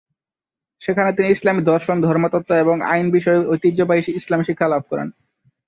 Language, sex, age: Bengali, male, 19-29